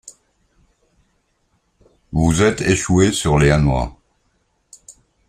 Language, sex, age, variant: French, male, 60-69, Français de métropole